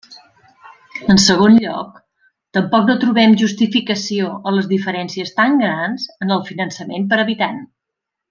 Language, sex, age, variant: Catalan, female, 50-59, Central